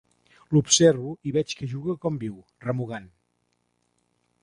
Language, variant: Catalan, Central